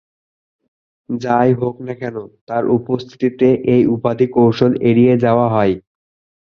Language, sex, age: Bengali, male, 19-29